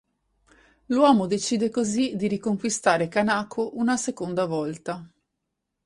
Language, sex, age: Italian, female, 30-39